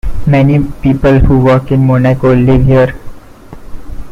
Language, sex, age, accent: English, male, 19-29, India and South Asia (India, Pakistan, Sri Lanka)